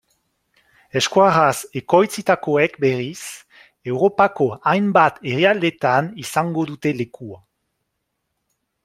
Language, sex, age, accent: Basque, male, 40-49, Nafar-lapurtarra edo Zuberotarra (Lapurdi, Nafarroa Beherea, Zuberoa)